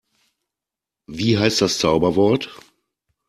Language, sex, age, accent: German, male, 40-49, Deutschland Deutsch